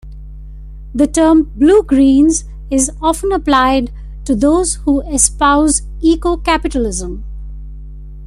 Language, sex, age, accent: English, female, 50-59, India and South Asia (India, Pakistan, Sri Lanka)